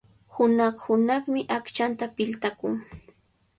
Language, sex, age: Cajatambo North Lima Quechua, female, 19-29